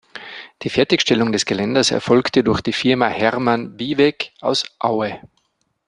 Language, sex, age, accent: German, male, 40-49, Österreichisches Deutsch